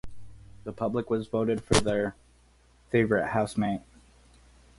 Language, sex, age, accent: English, male, 30-39, United States English